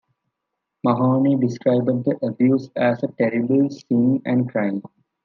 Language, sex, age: English, male, under 19